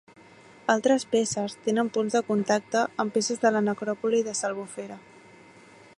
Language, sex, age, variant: Catalan, female, 19-29, Central